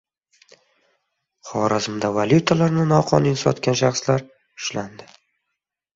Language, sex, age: Uzbek, male, 19-29